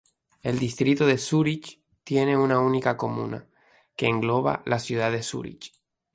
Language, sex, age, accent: Spanish, male, 19-29, España: Islas Canarias